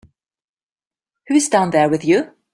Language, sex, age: English, female, 40-49